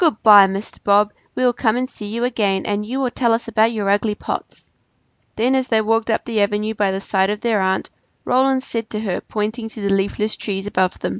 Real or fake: real